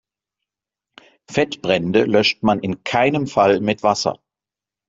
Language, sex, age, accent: German, male, 50-59, Deutschland Deutsch